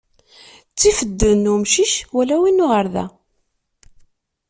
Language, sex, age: Kabyle, female, 30-39